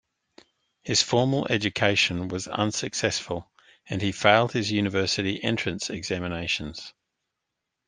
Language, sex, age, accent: English, male, 50-59, Australian English